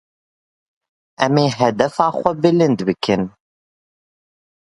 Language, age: Kurdish, 19-29